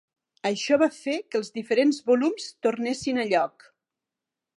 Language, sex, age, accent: Catalan, female, 60-69, occidental